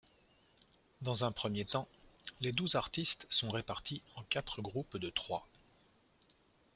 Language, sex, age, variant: French, male, 40-49, Français de métropole